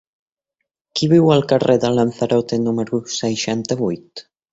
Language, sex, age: Catalan, male, 19-29